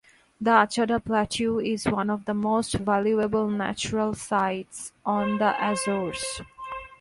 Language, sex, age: English, female, 19-29